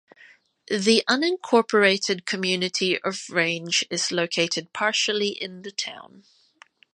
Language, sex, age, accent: English, female, 30-39, New Zealand English